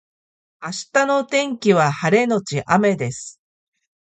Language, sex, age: Japanese, female, 40-49